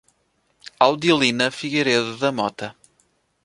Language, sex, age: Portuguese, male, 30-39